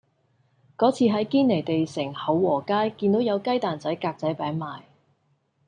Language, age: Cantonese, 30-39